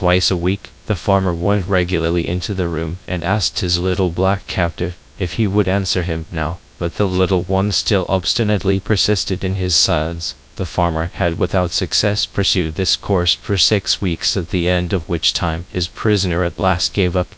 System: TTS, GradTTS